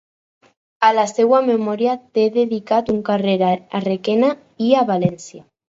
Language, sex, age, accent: Catalan, female, under 19, aprenent (recent, des del castellà)